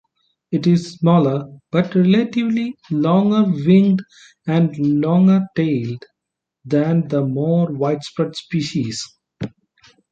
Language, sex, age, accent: English, male, 30-39, India and South Asia (India, Pakistan, Sri Lanka)